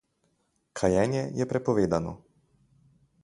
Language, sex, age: Slovenian, male, 40-49